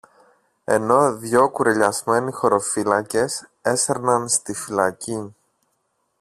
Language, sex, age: Greek, male, 30-39